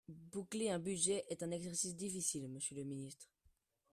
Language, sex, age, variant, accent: French, male, under 19, Français d'Europe, Français de Suisse